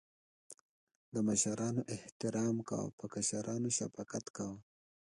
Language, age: Pashto, 19-29